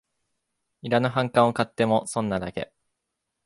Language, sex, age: Japanese, male, 19-29